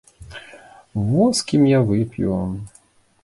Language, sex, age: Belarusian, male, 19-29